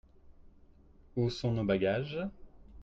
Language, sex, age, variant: French, male, 30-39, Français de métropole